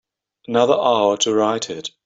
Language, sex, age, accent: English, male, 50-59, United States English